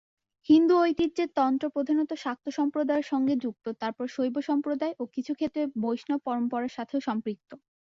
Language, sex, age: Bengali, female, under 19